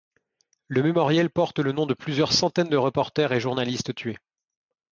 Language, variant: French, Français de métropole